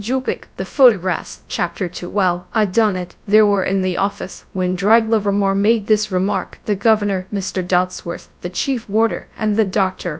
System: TTS, GradTTS